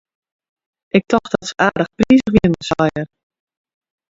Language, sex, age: Western Frisian, female, 30-39